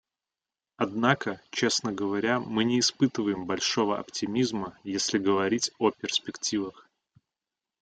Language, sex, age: Russian, male, 30-39